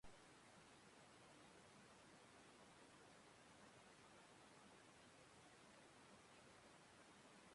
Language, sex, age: Basque, female, 60-69